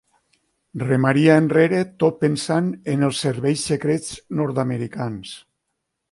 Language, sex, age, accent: Catalan, male, 60-69, valencià